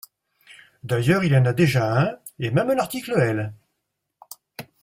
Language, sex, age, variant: French, male, 50-59, Français de métropole